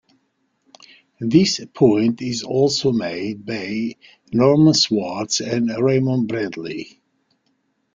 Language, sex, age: English, male, 60-69